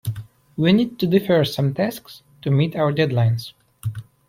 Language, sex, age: English, male, 19-29